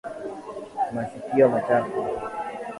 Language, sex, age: Swahili, male, 19-29